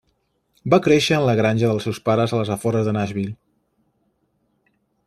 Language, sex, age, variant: Catalan, male, 19-29, Central